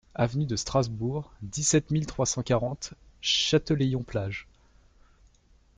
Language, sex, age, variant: French, male, 19-29, Français de métropole